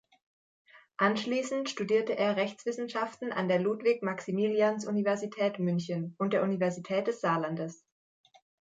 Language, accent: German, Deutschland Deutsch